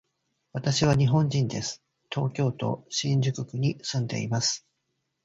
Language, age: Japanese, 50-59